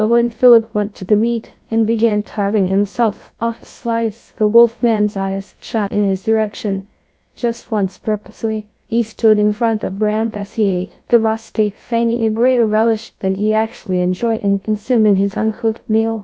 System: TTS, GlowTTS